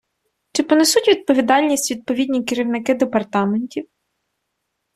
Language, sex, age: Ukrainian, female, 30-39